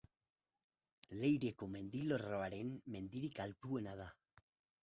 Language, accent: Basque, Mendebalekoa (Araba, Bizkaia, Gipuzkoako mendebaleko herri batzuk)